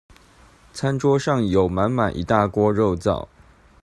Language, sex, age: Chinese, male, 30-39